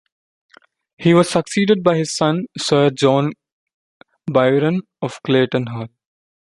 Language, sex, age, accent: English, male, 19-29, India and South Asia (India, Pakistan, Sri Lanka)